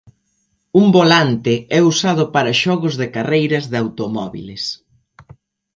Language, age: Galician, 19-29